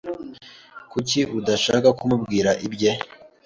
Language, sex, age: Kinyarwanda, male, 19-29